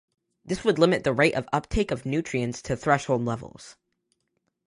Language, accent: English, United States English